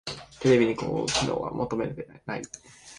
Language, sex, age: Japanese, male, 19-29